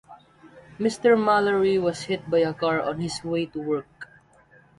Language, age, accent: English, 19-29, Filipino